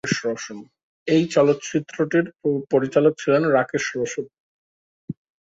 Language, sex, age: Bengali, male, 30-39